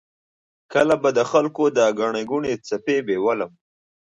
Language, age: Pashto, 19-29